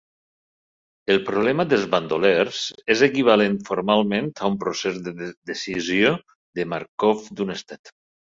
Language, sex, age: Catalan, male, 60-69